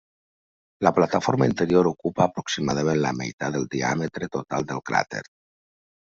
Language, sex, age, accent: Catalan, male, 50-59, valencià